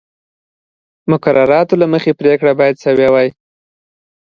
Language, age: Pashto, under 19